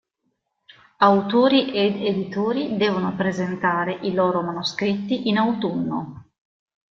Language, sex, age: Italian, female, 50-59